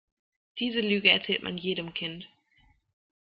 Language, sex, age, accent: German, female, 19-29, Deutschland Deutsch